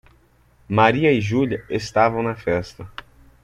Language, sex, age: Portuguese, male, 30-39